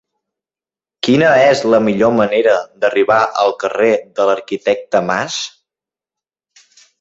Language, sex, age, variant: Catalan, male, 19-29, Central